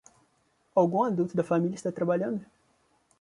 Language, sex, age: Portuguese, male, 19-29